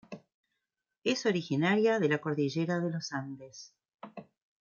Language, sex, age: Spanish, female, 50-59